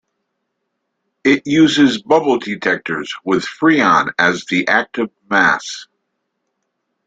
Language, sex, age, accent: English, male, 60-69, United States English